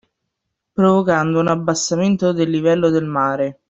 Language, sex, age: Italian, female, 19-29